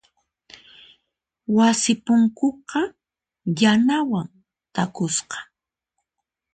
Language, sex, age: Puno Quechua, female, 30-39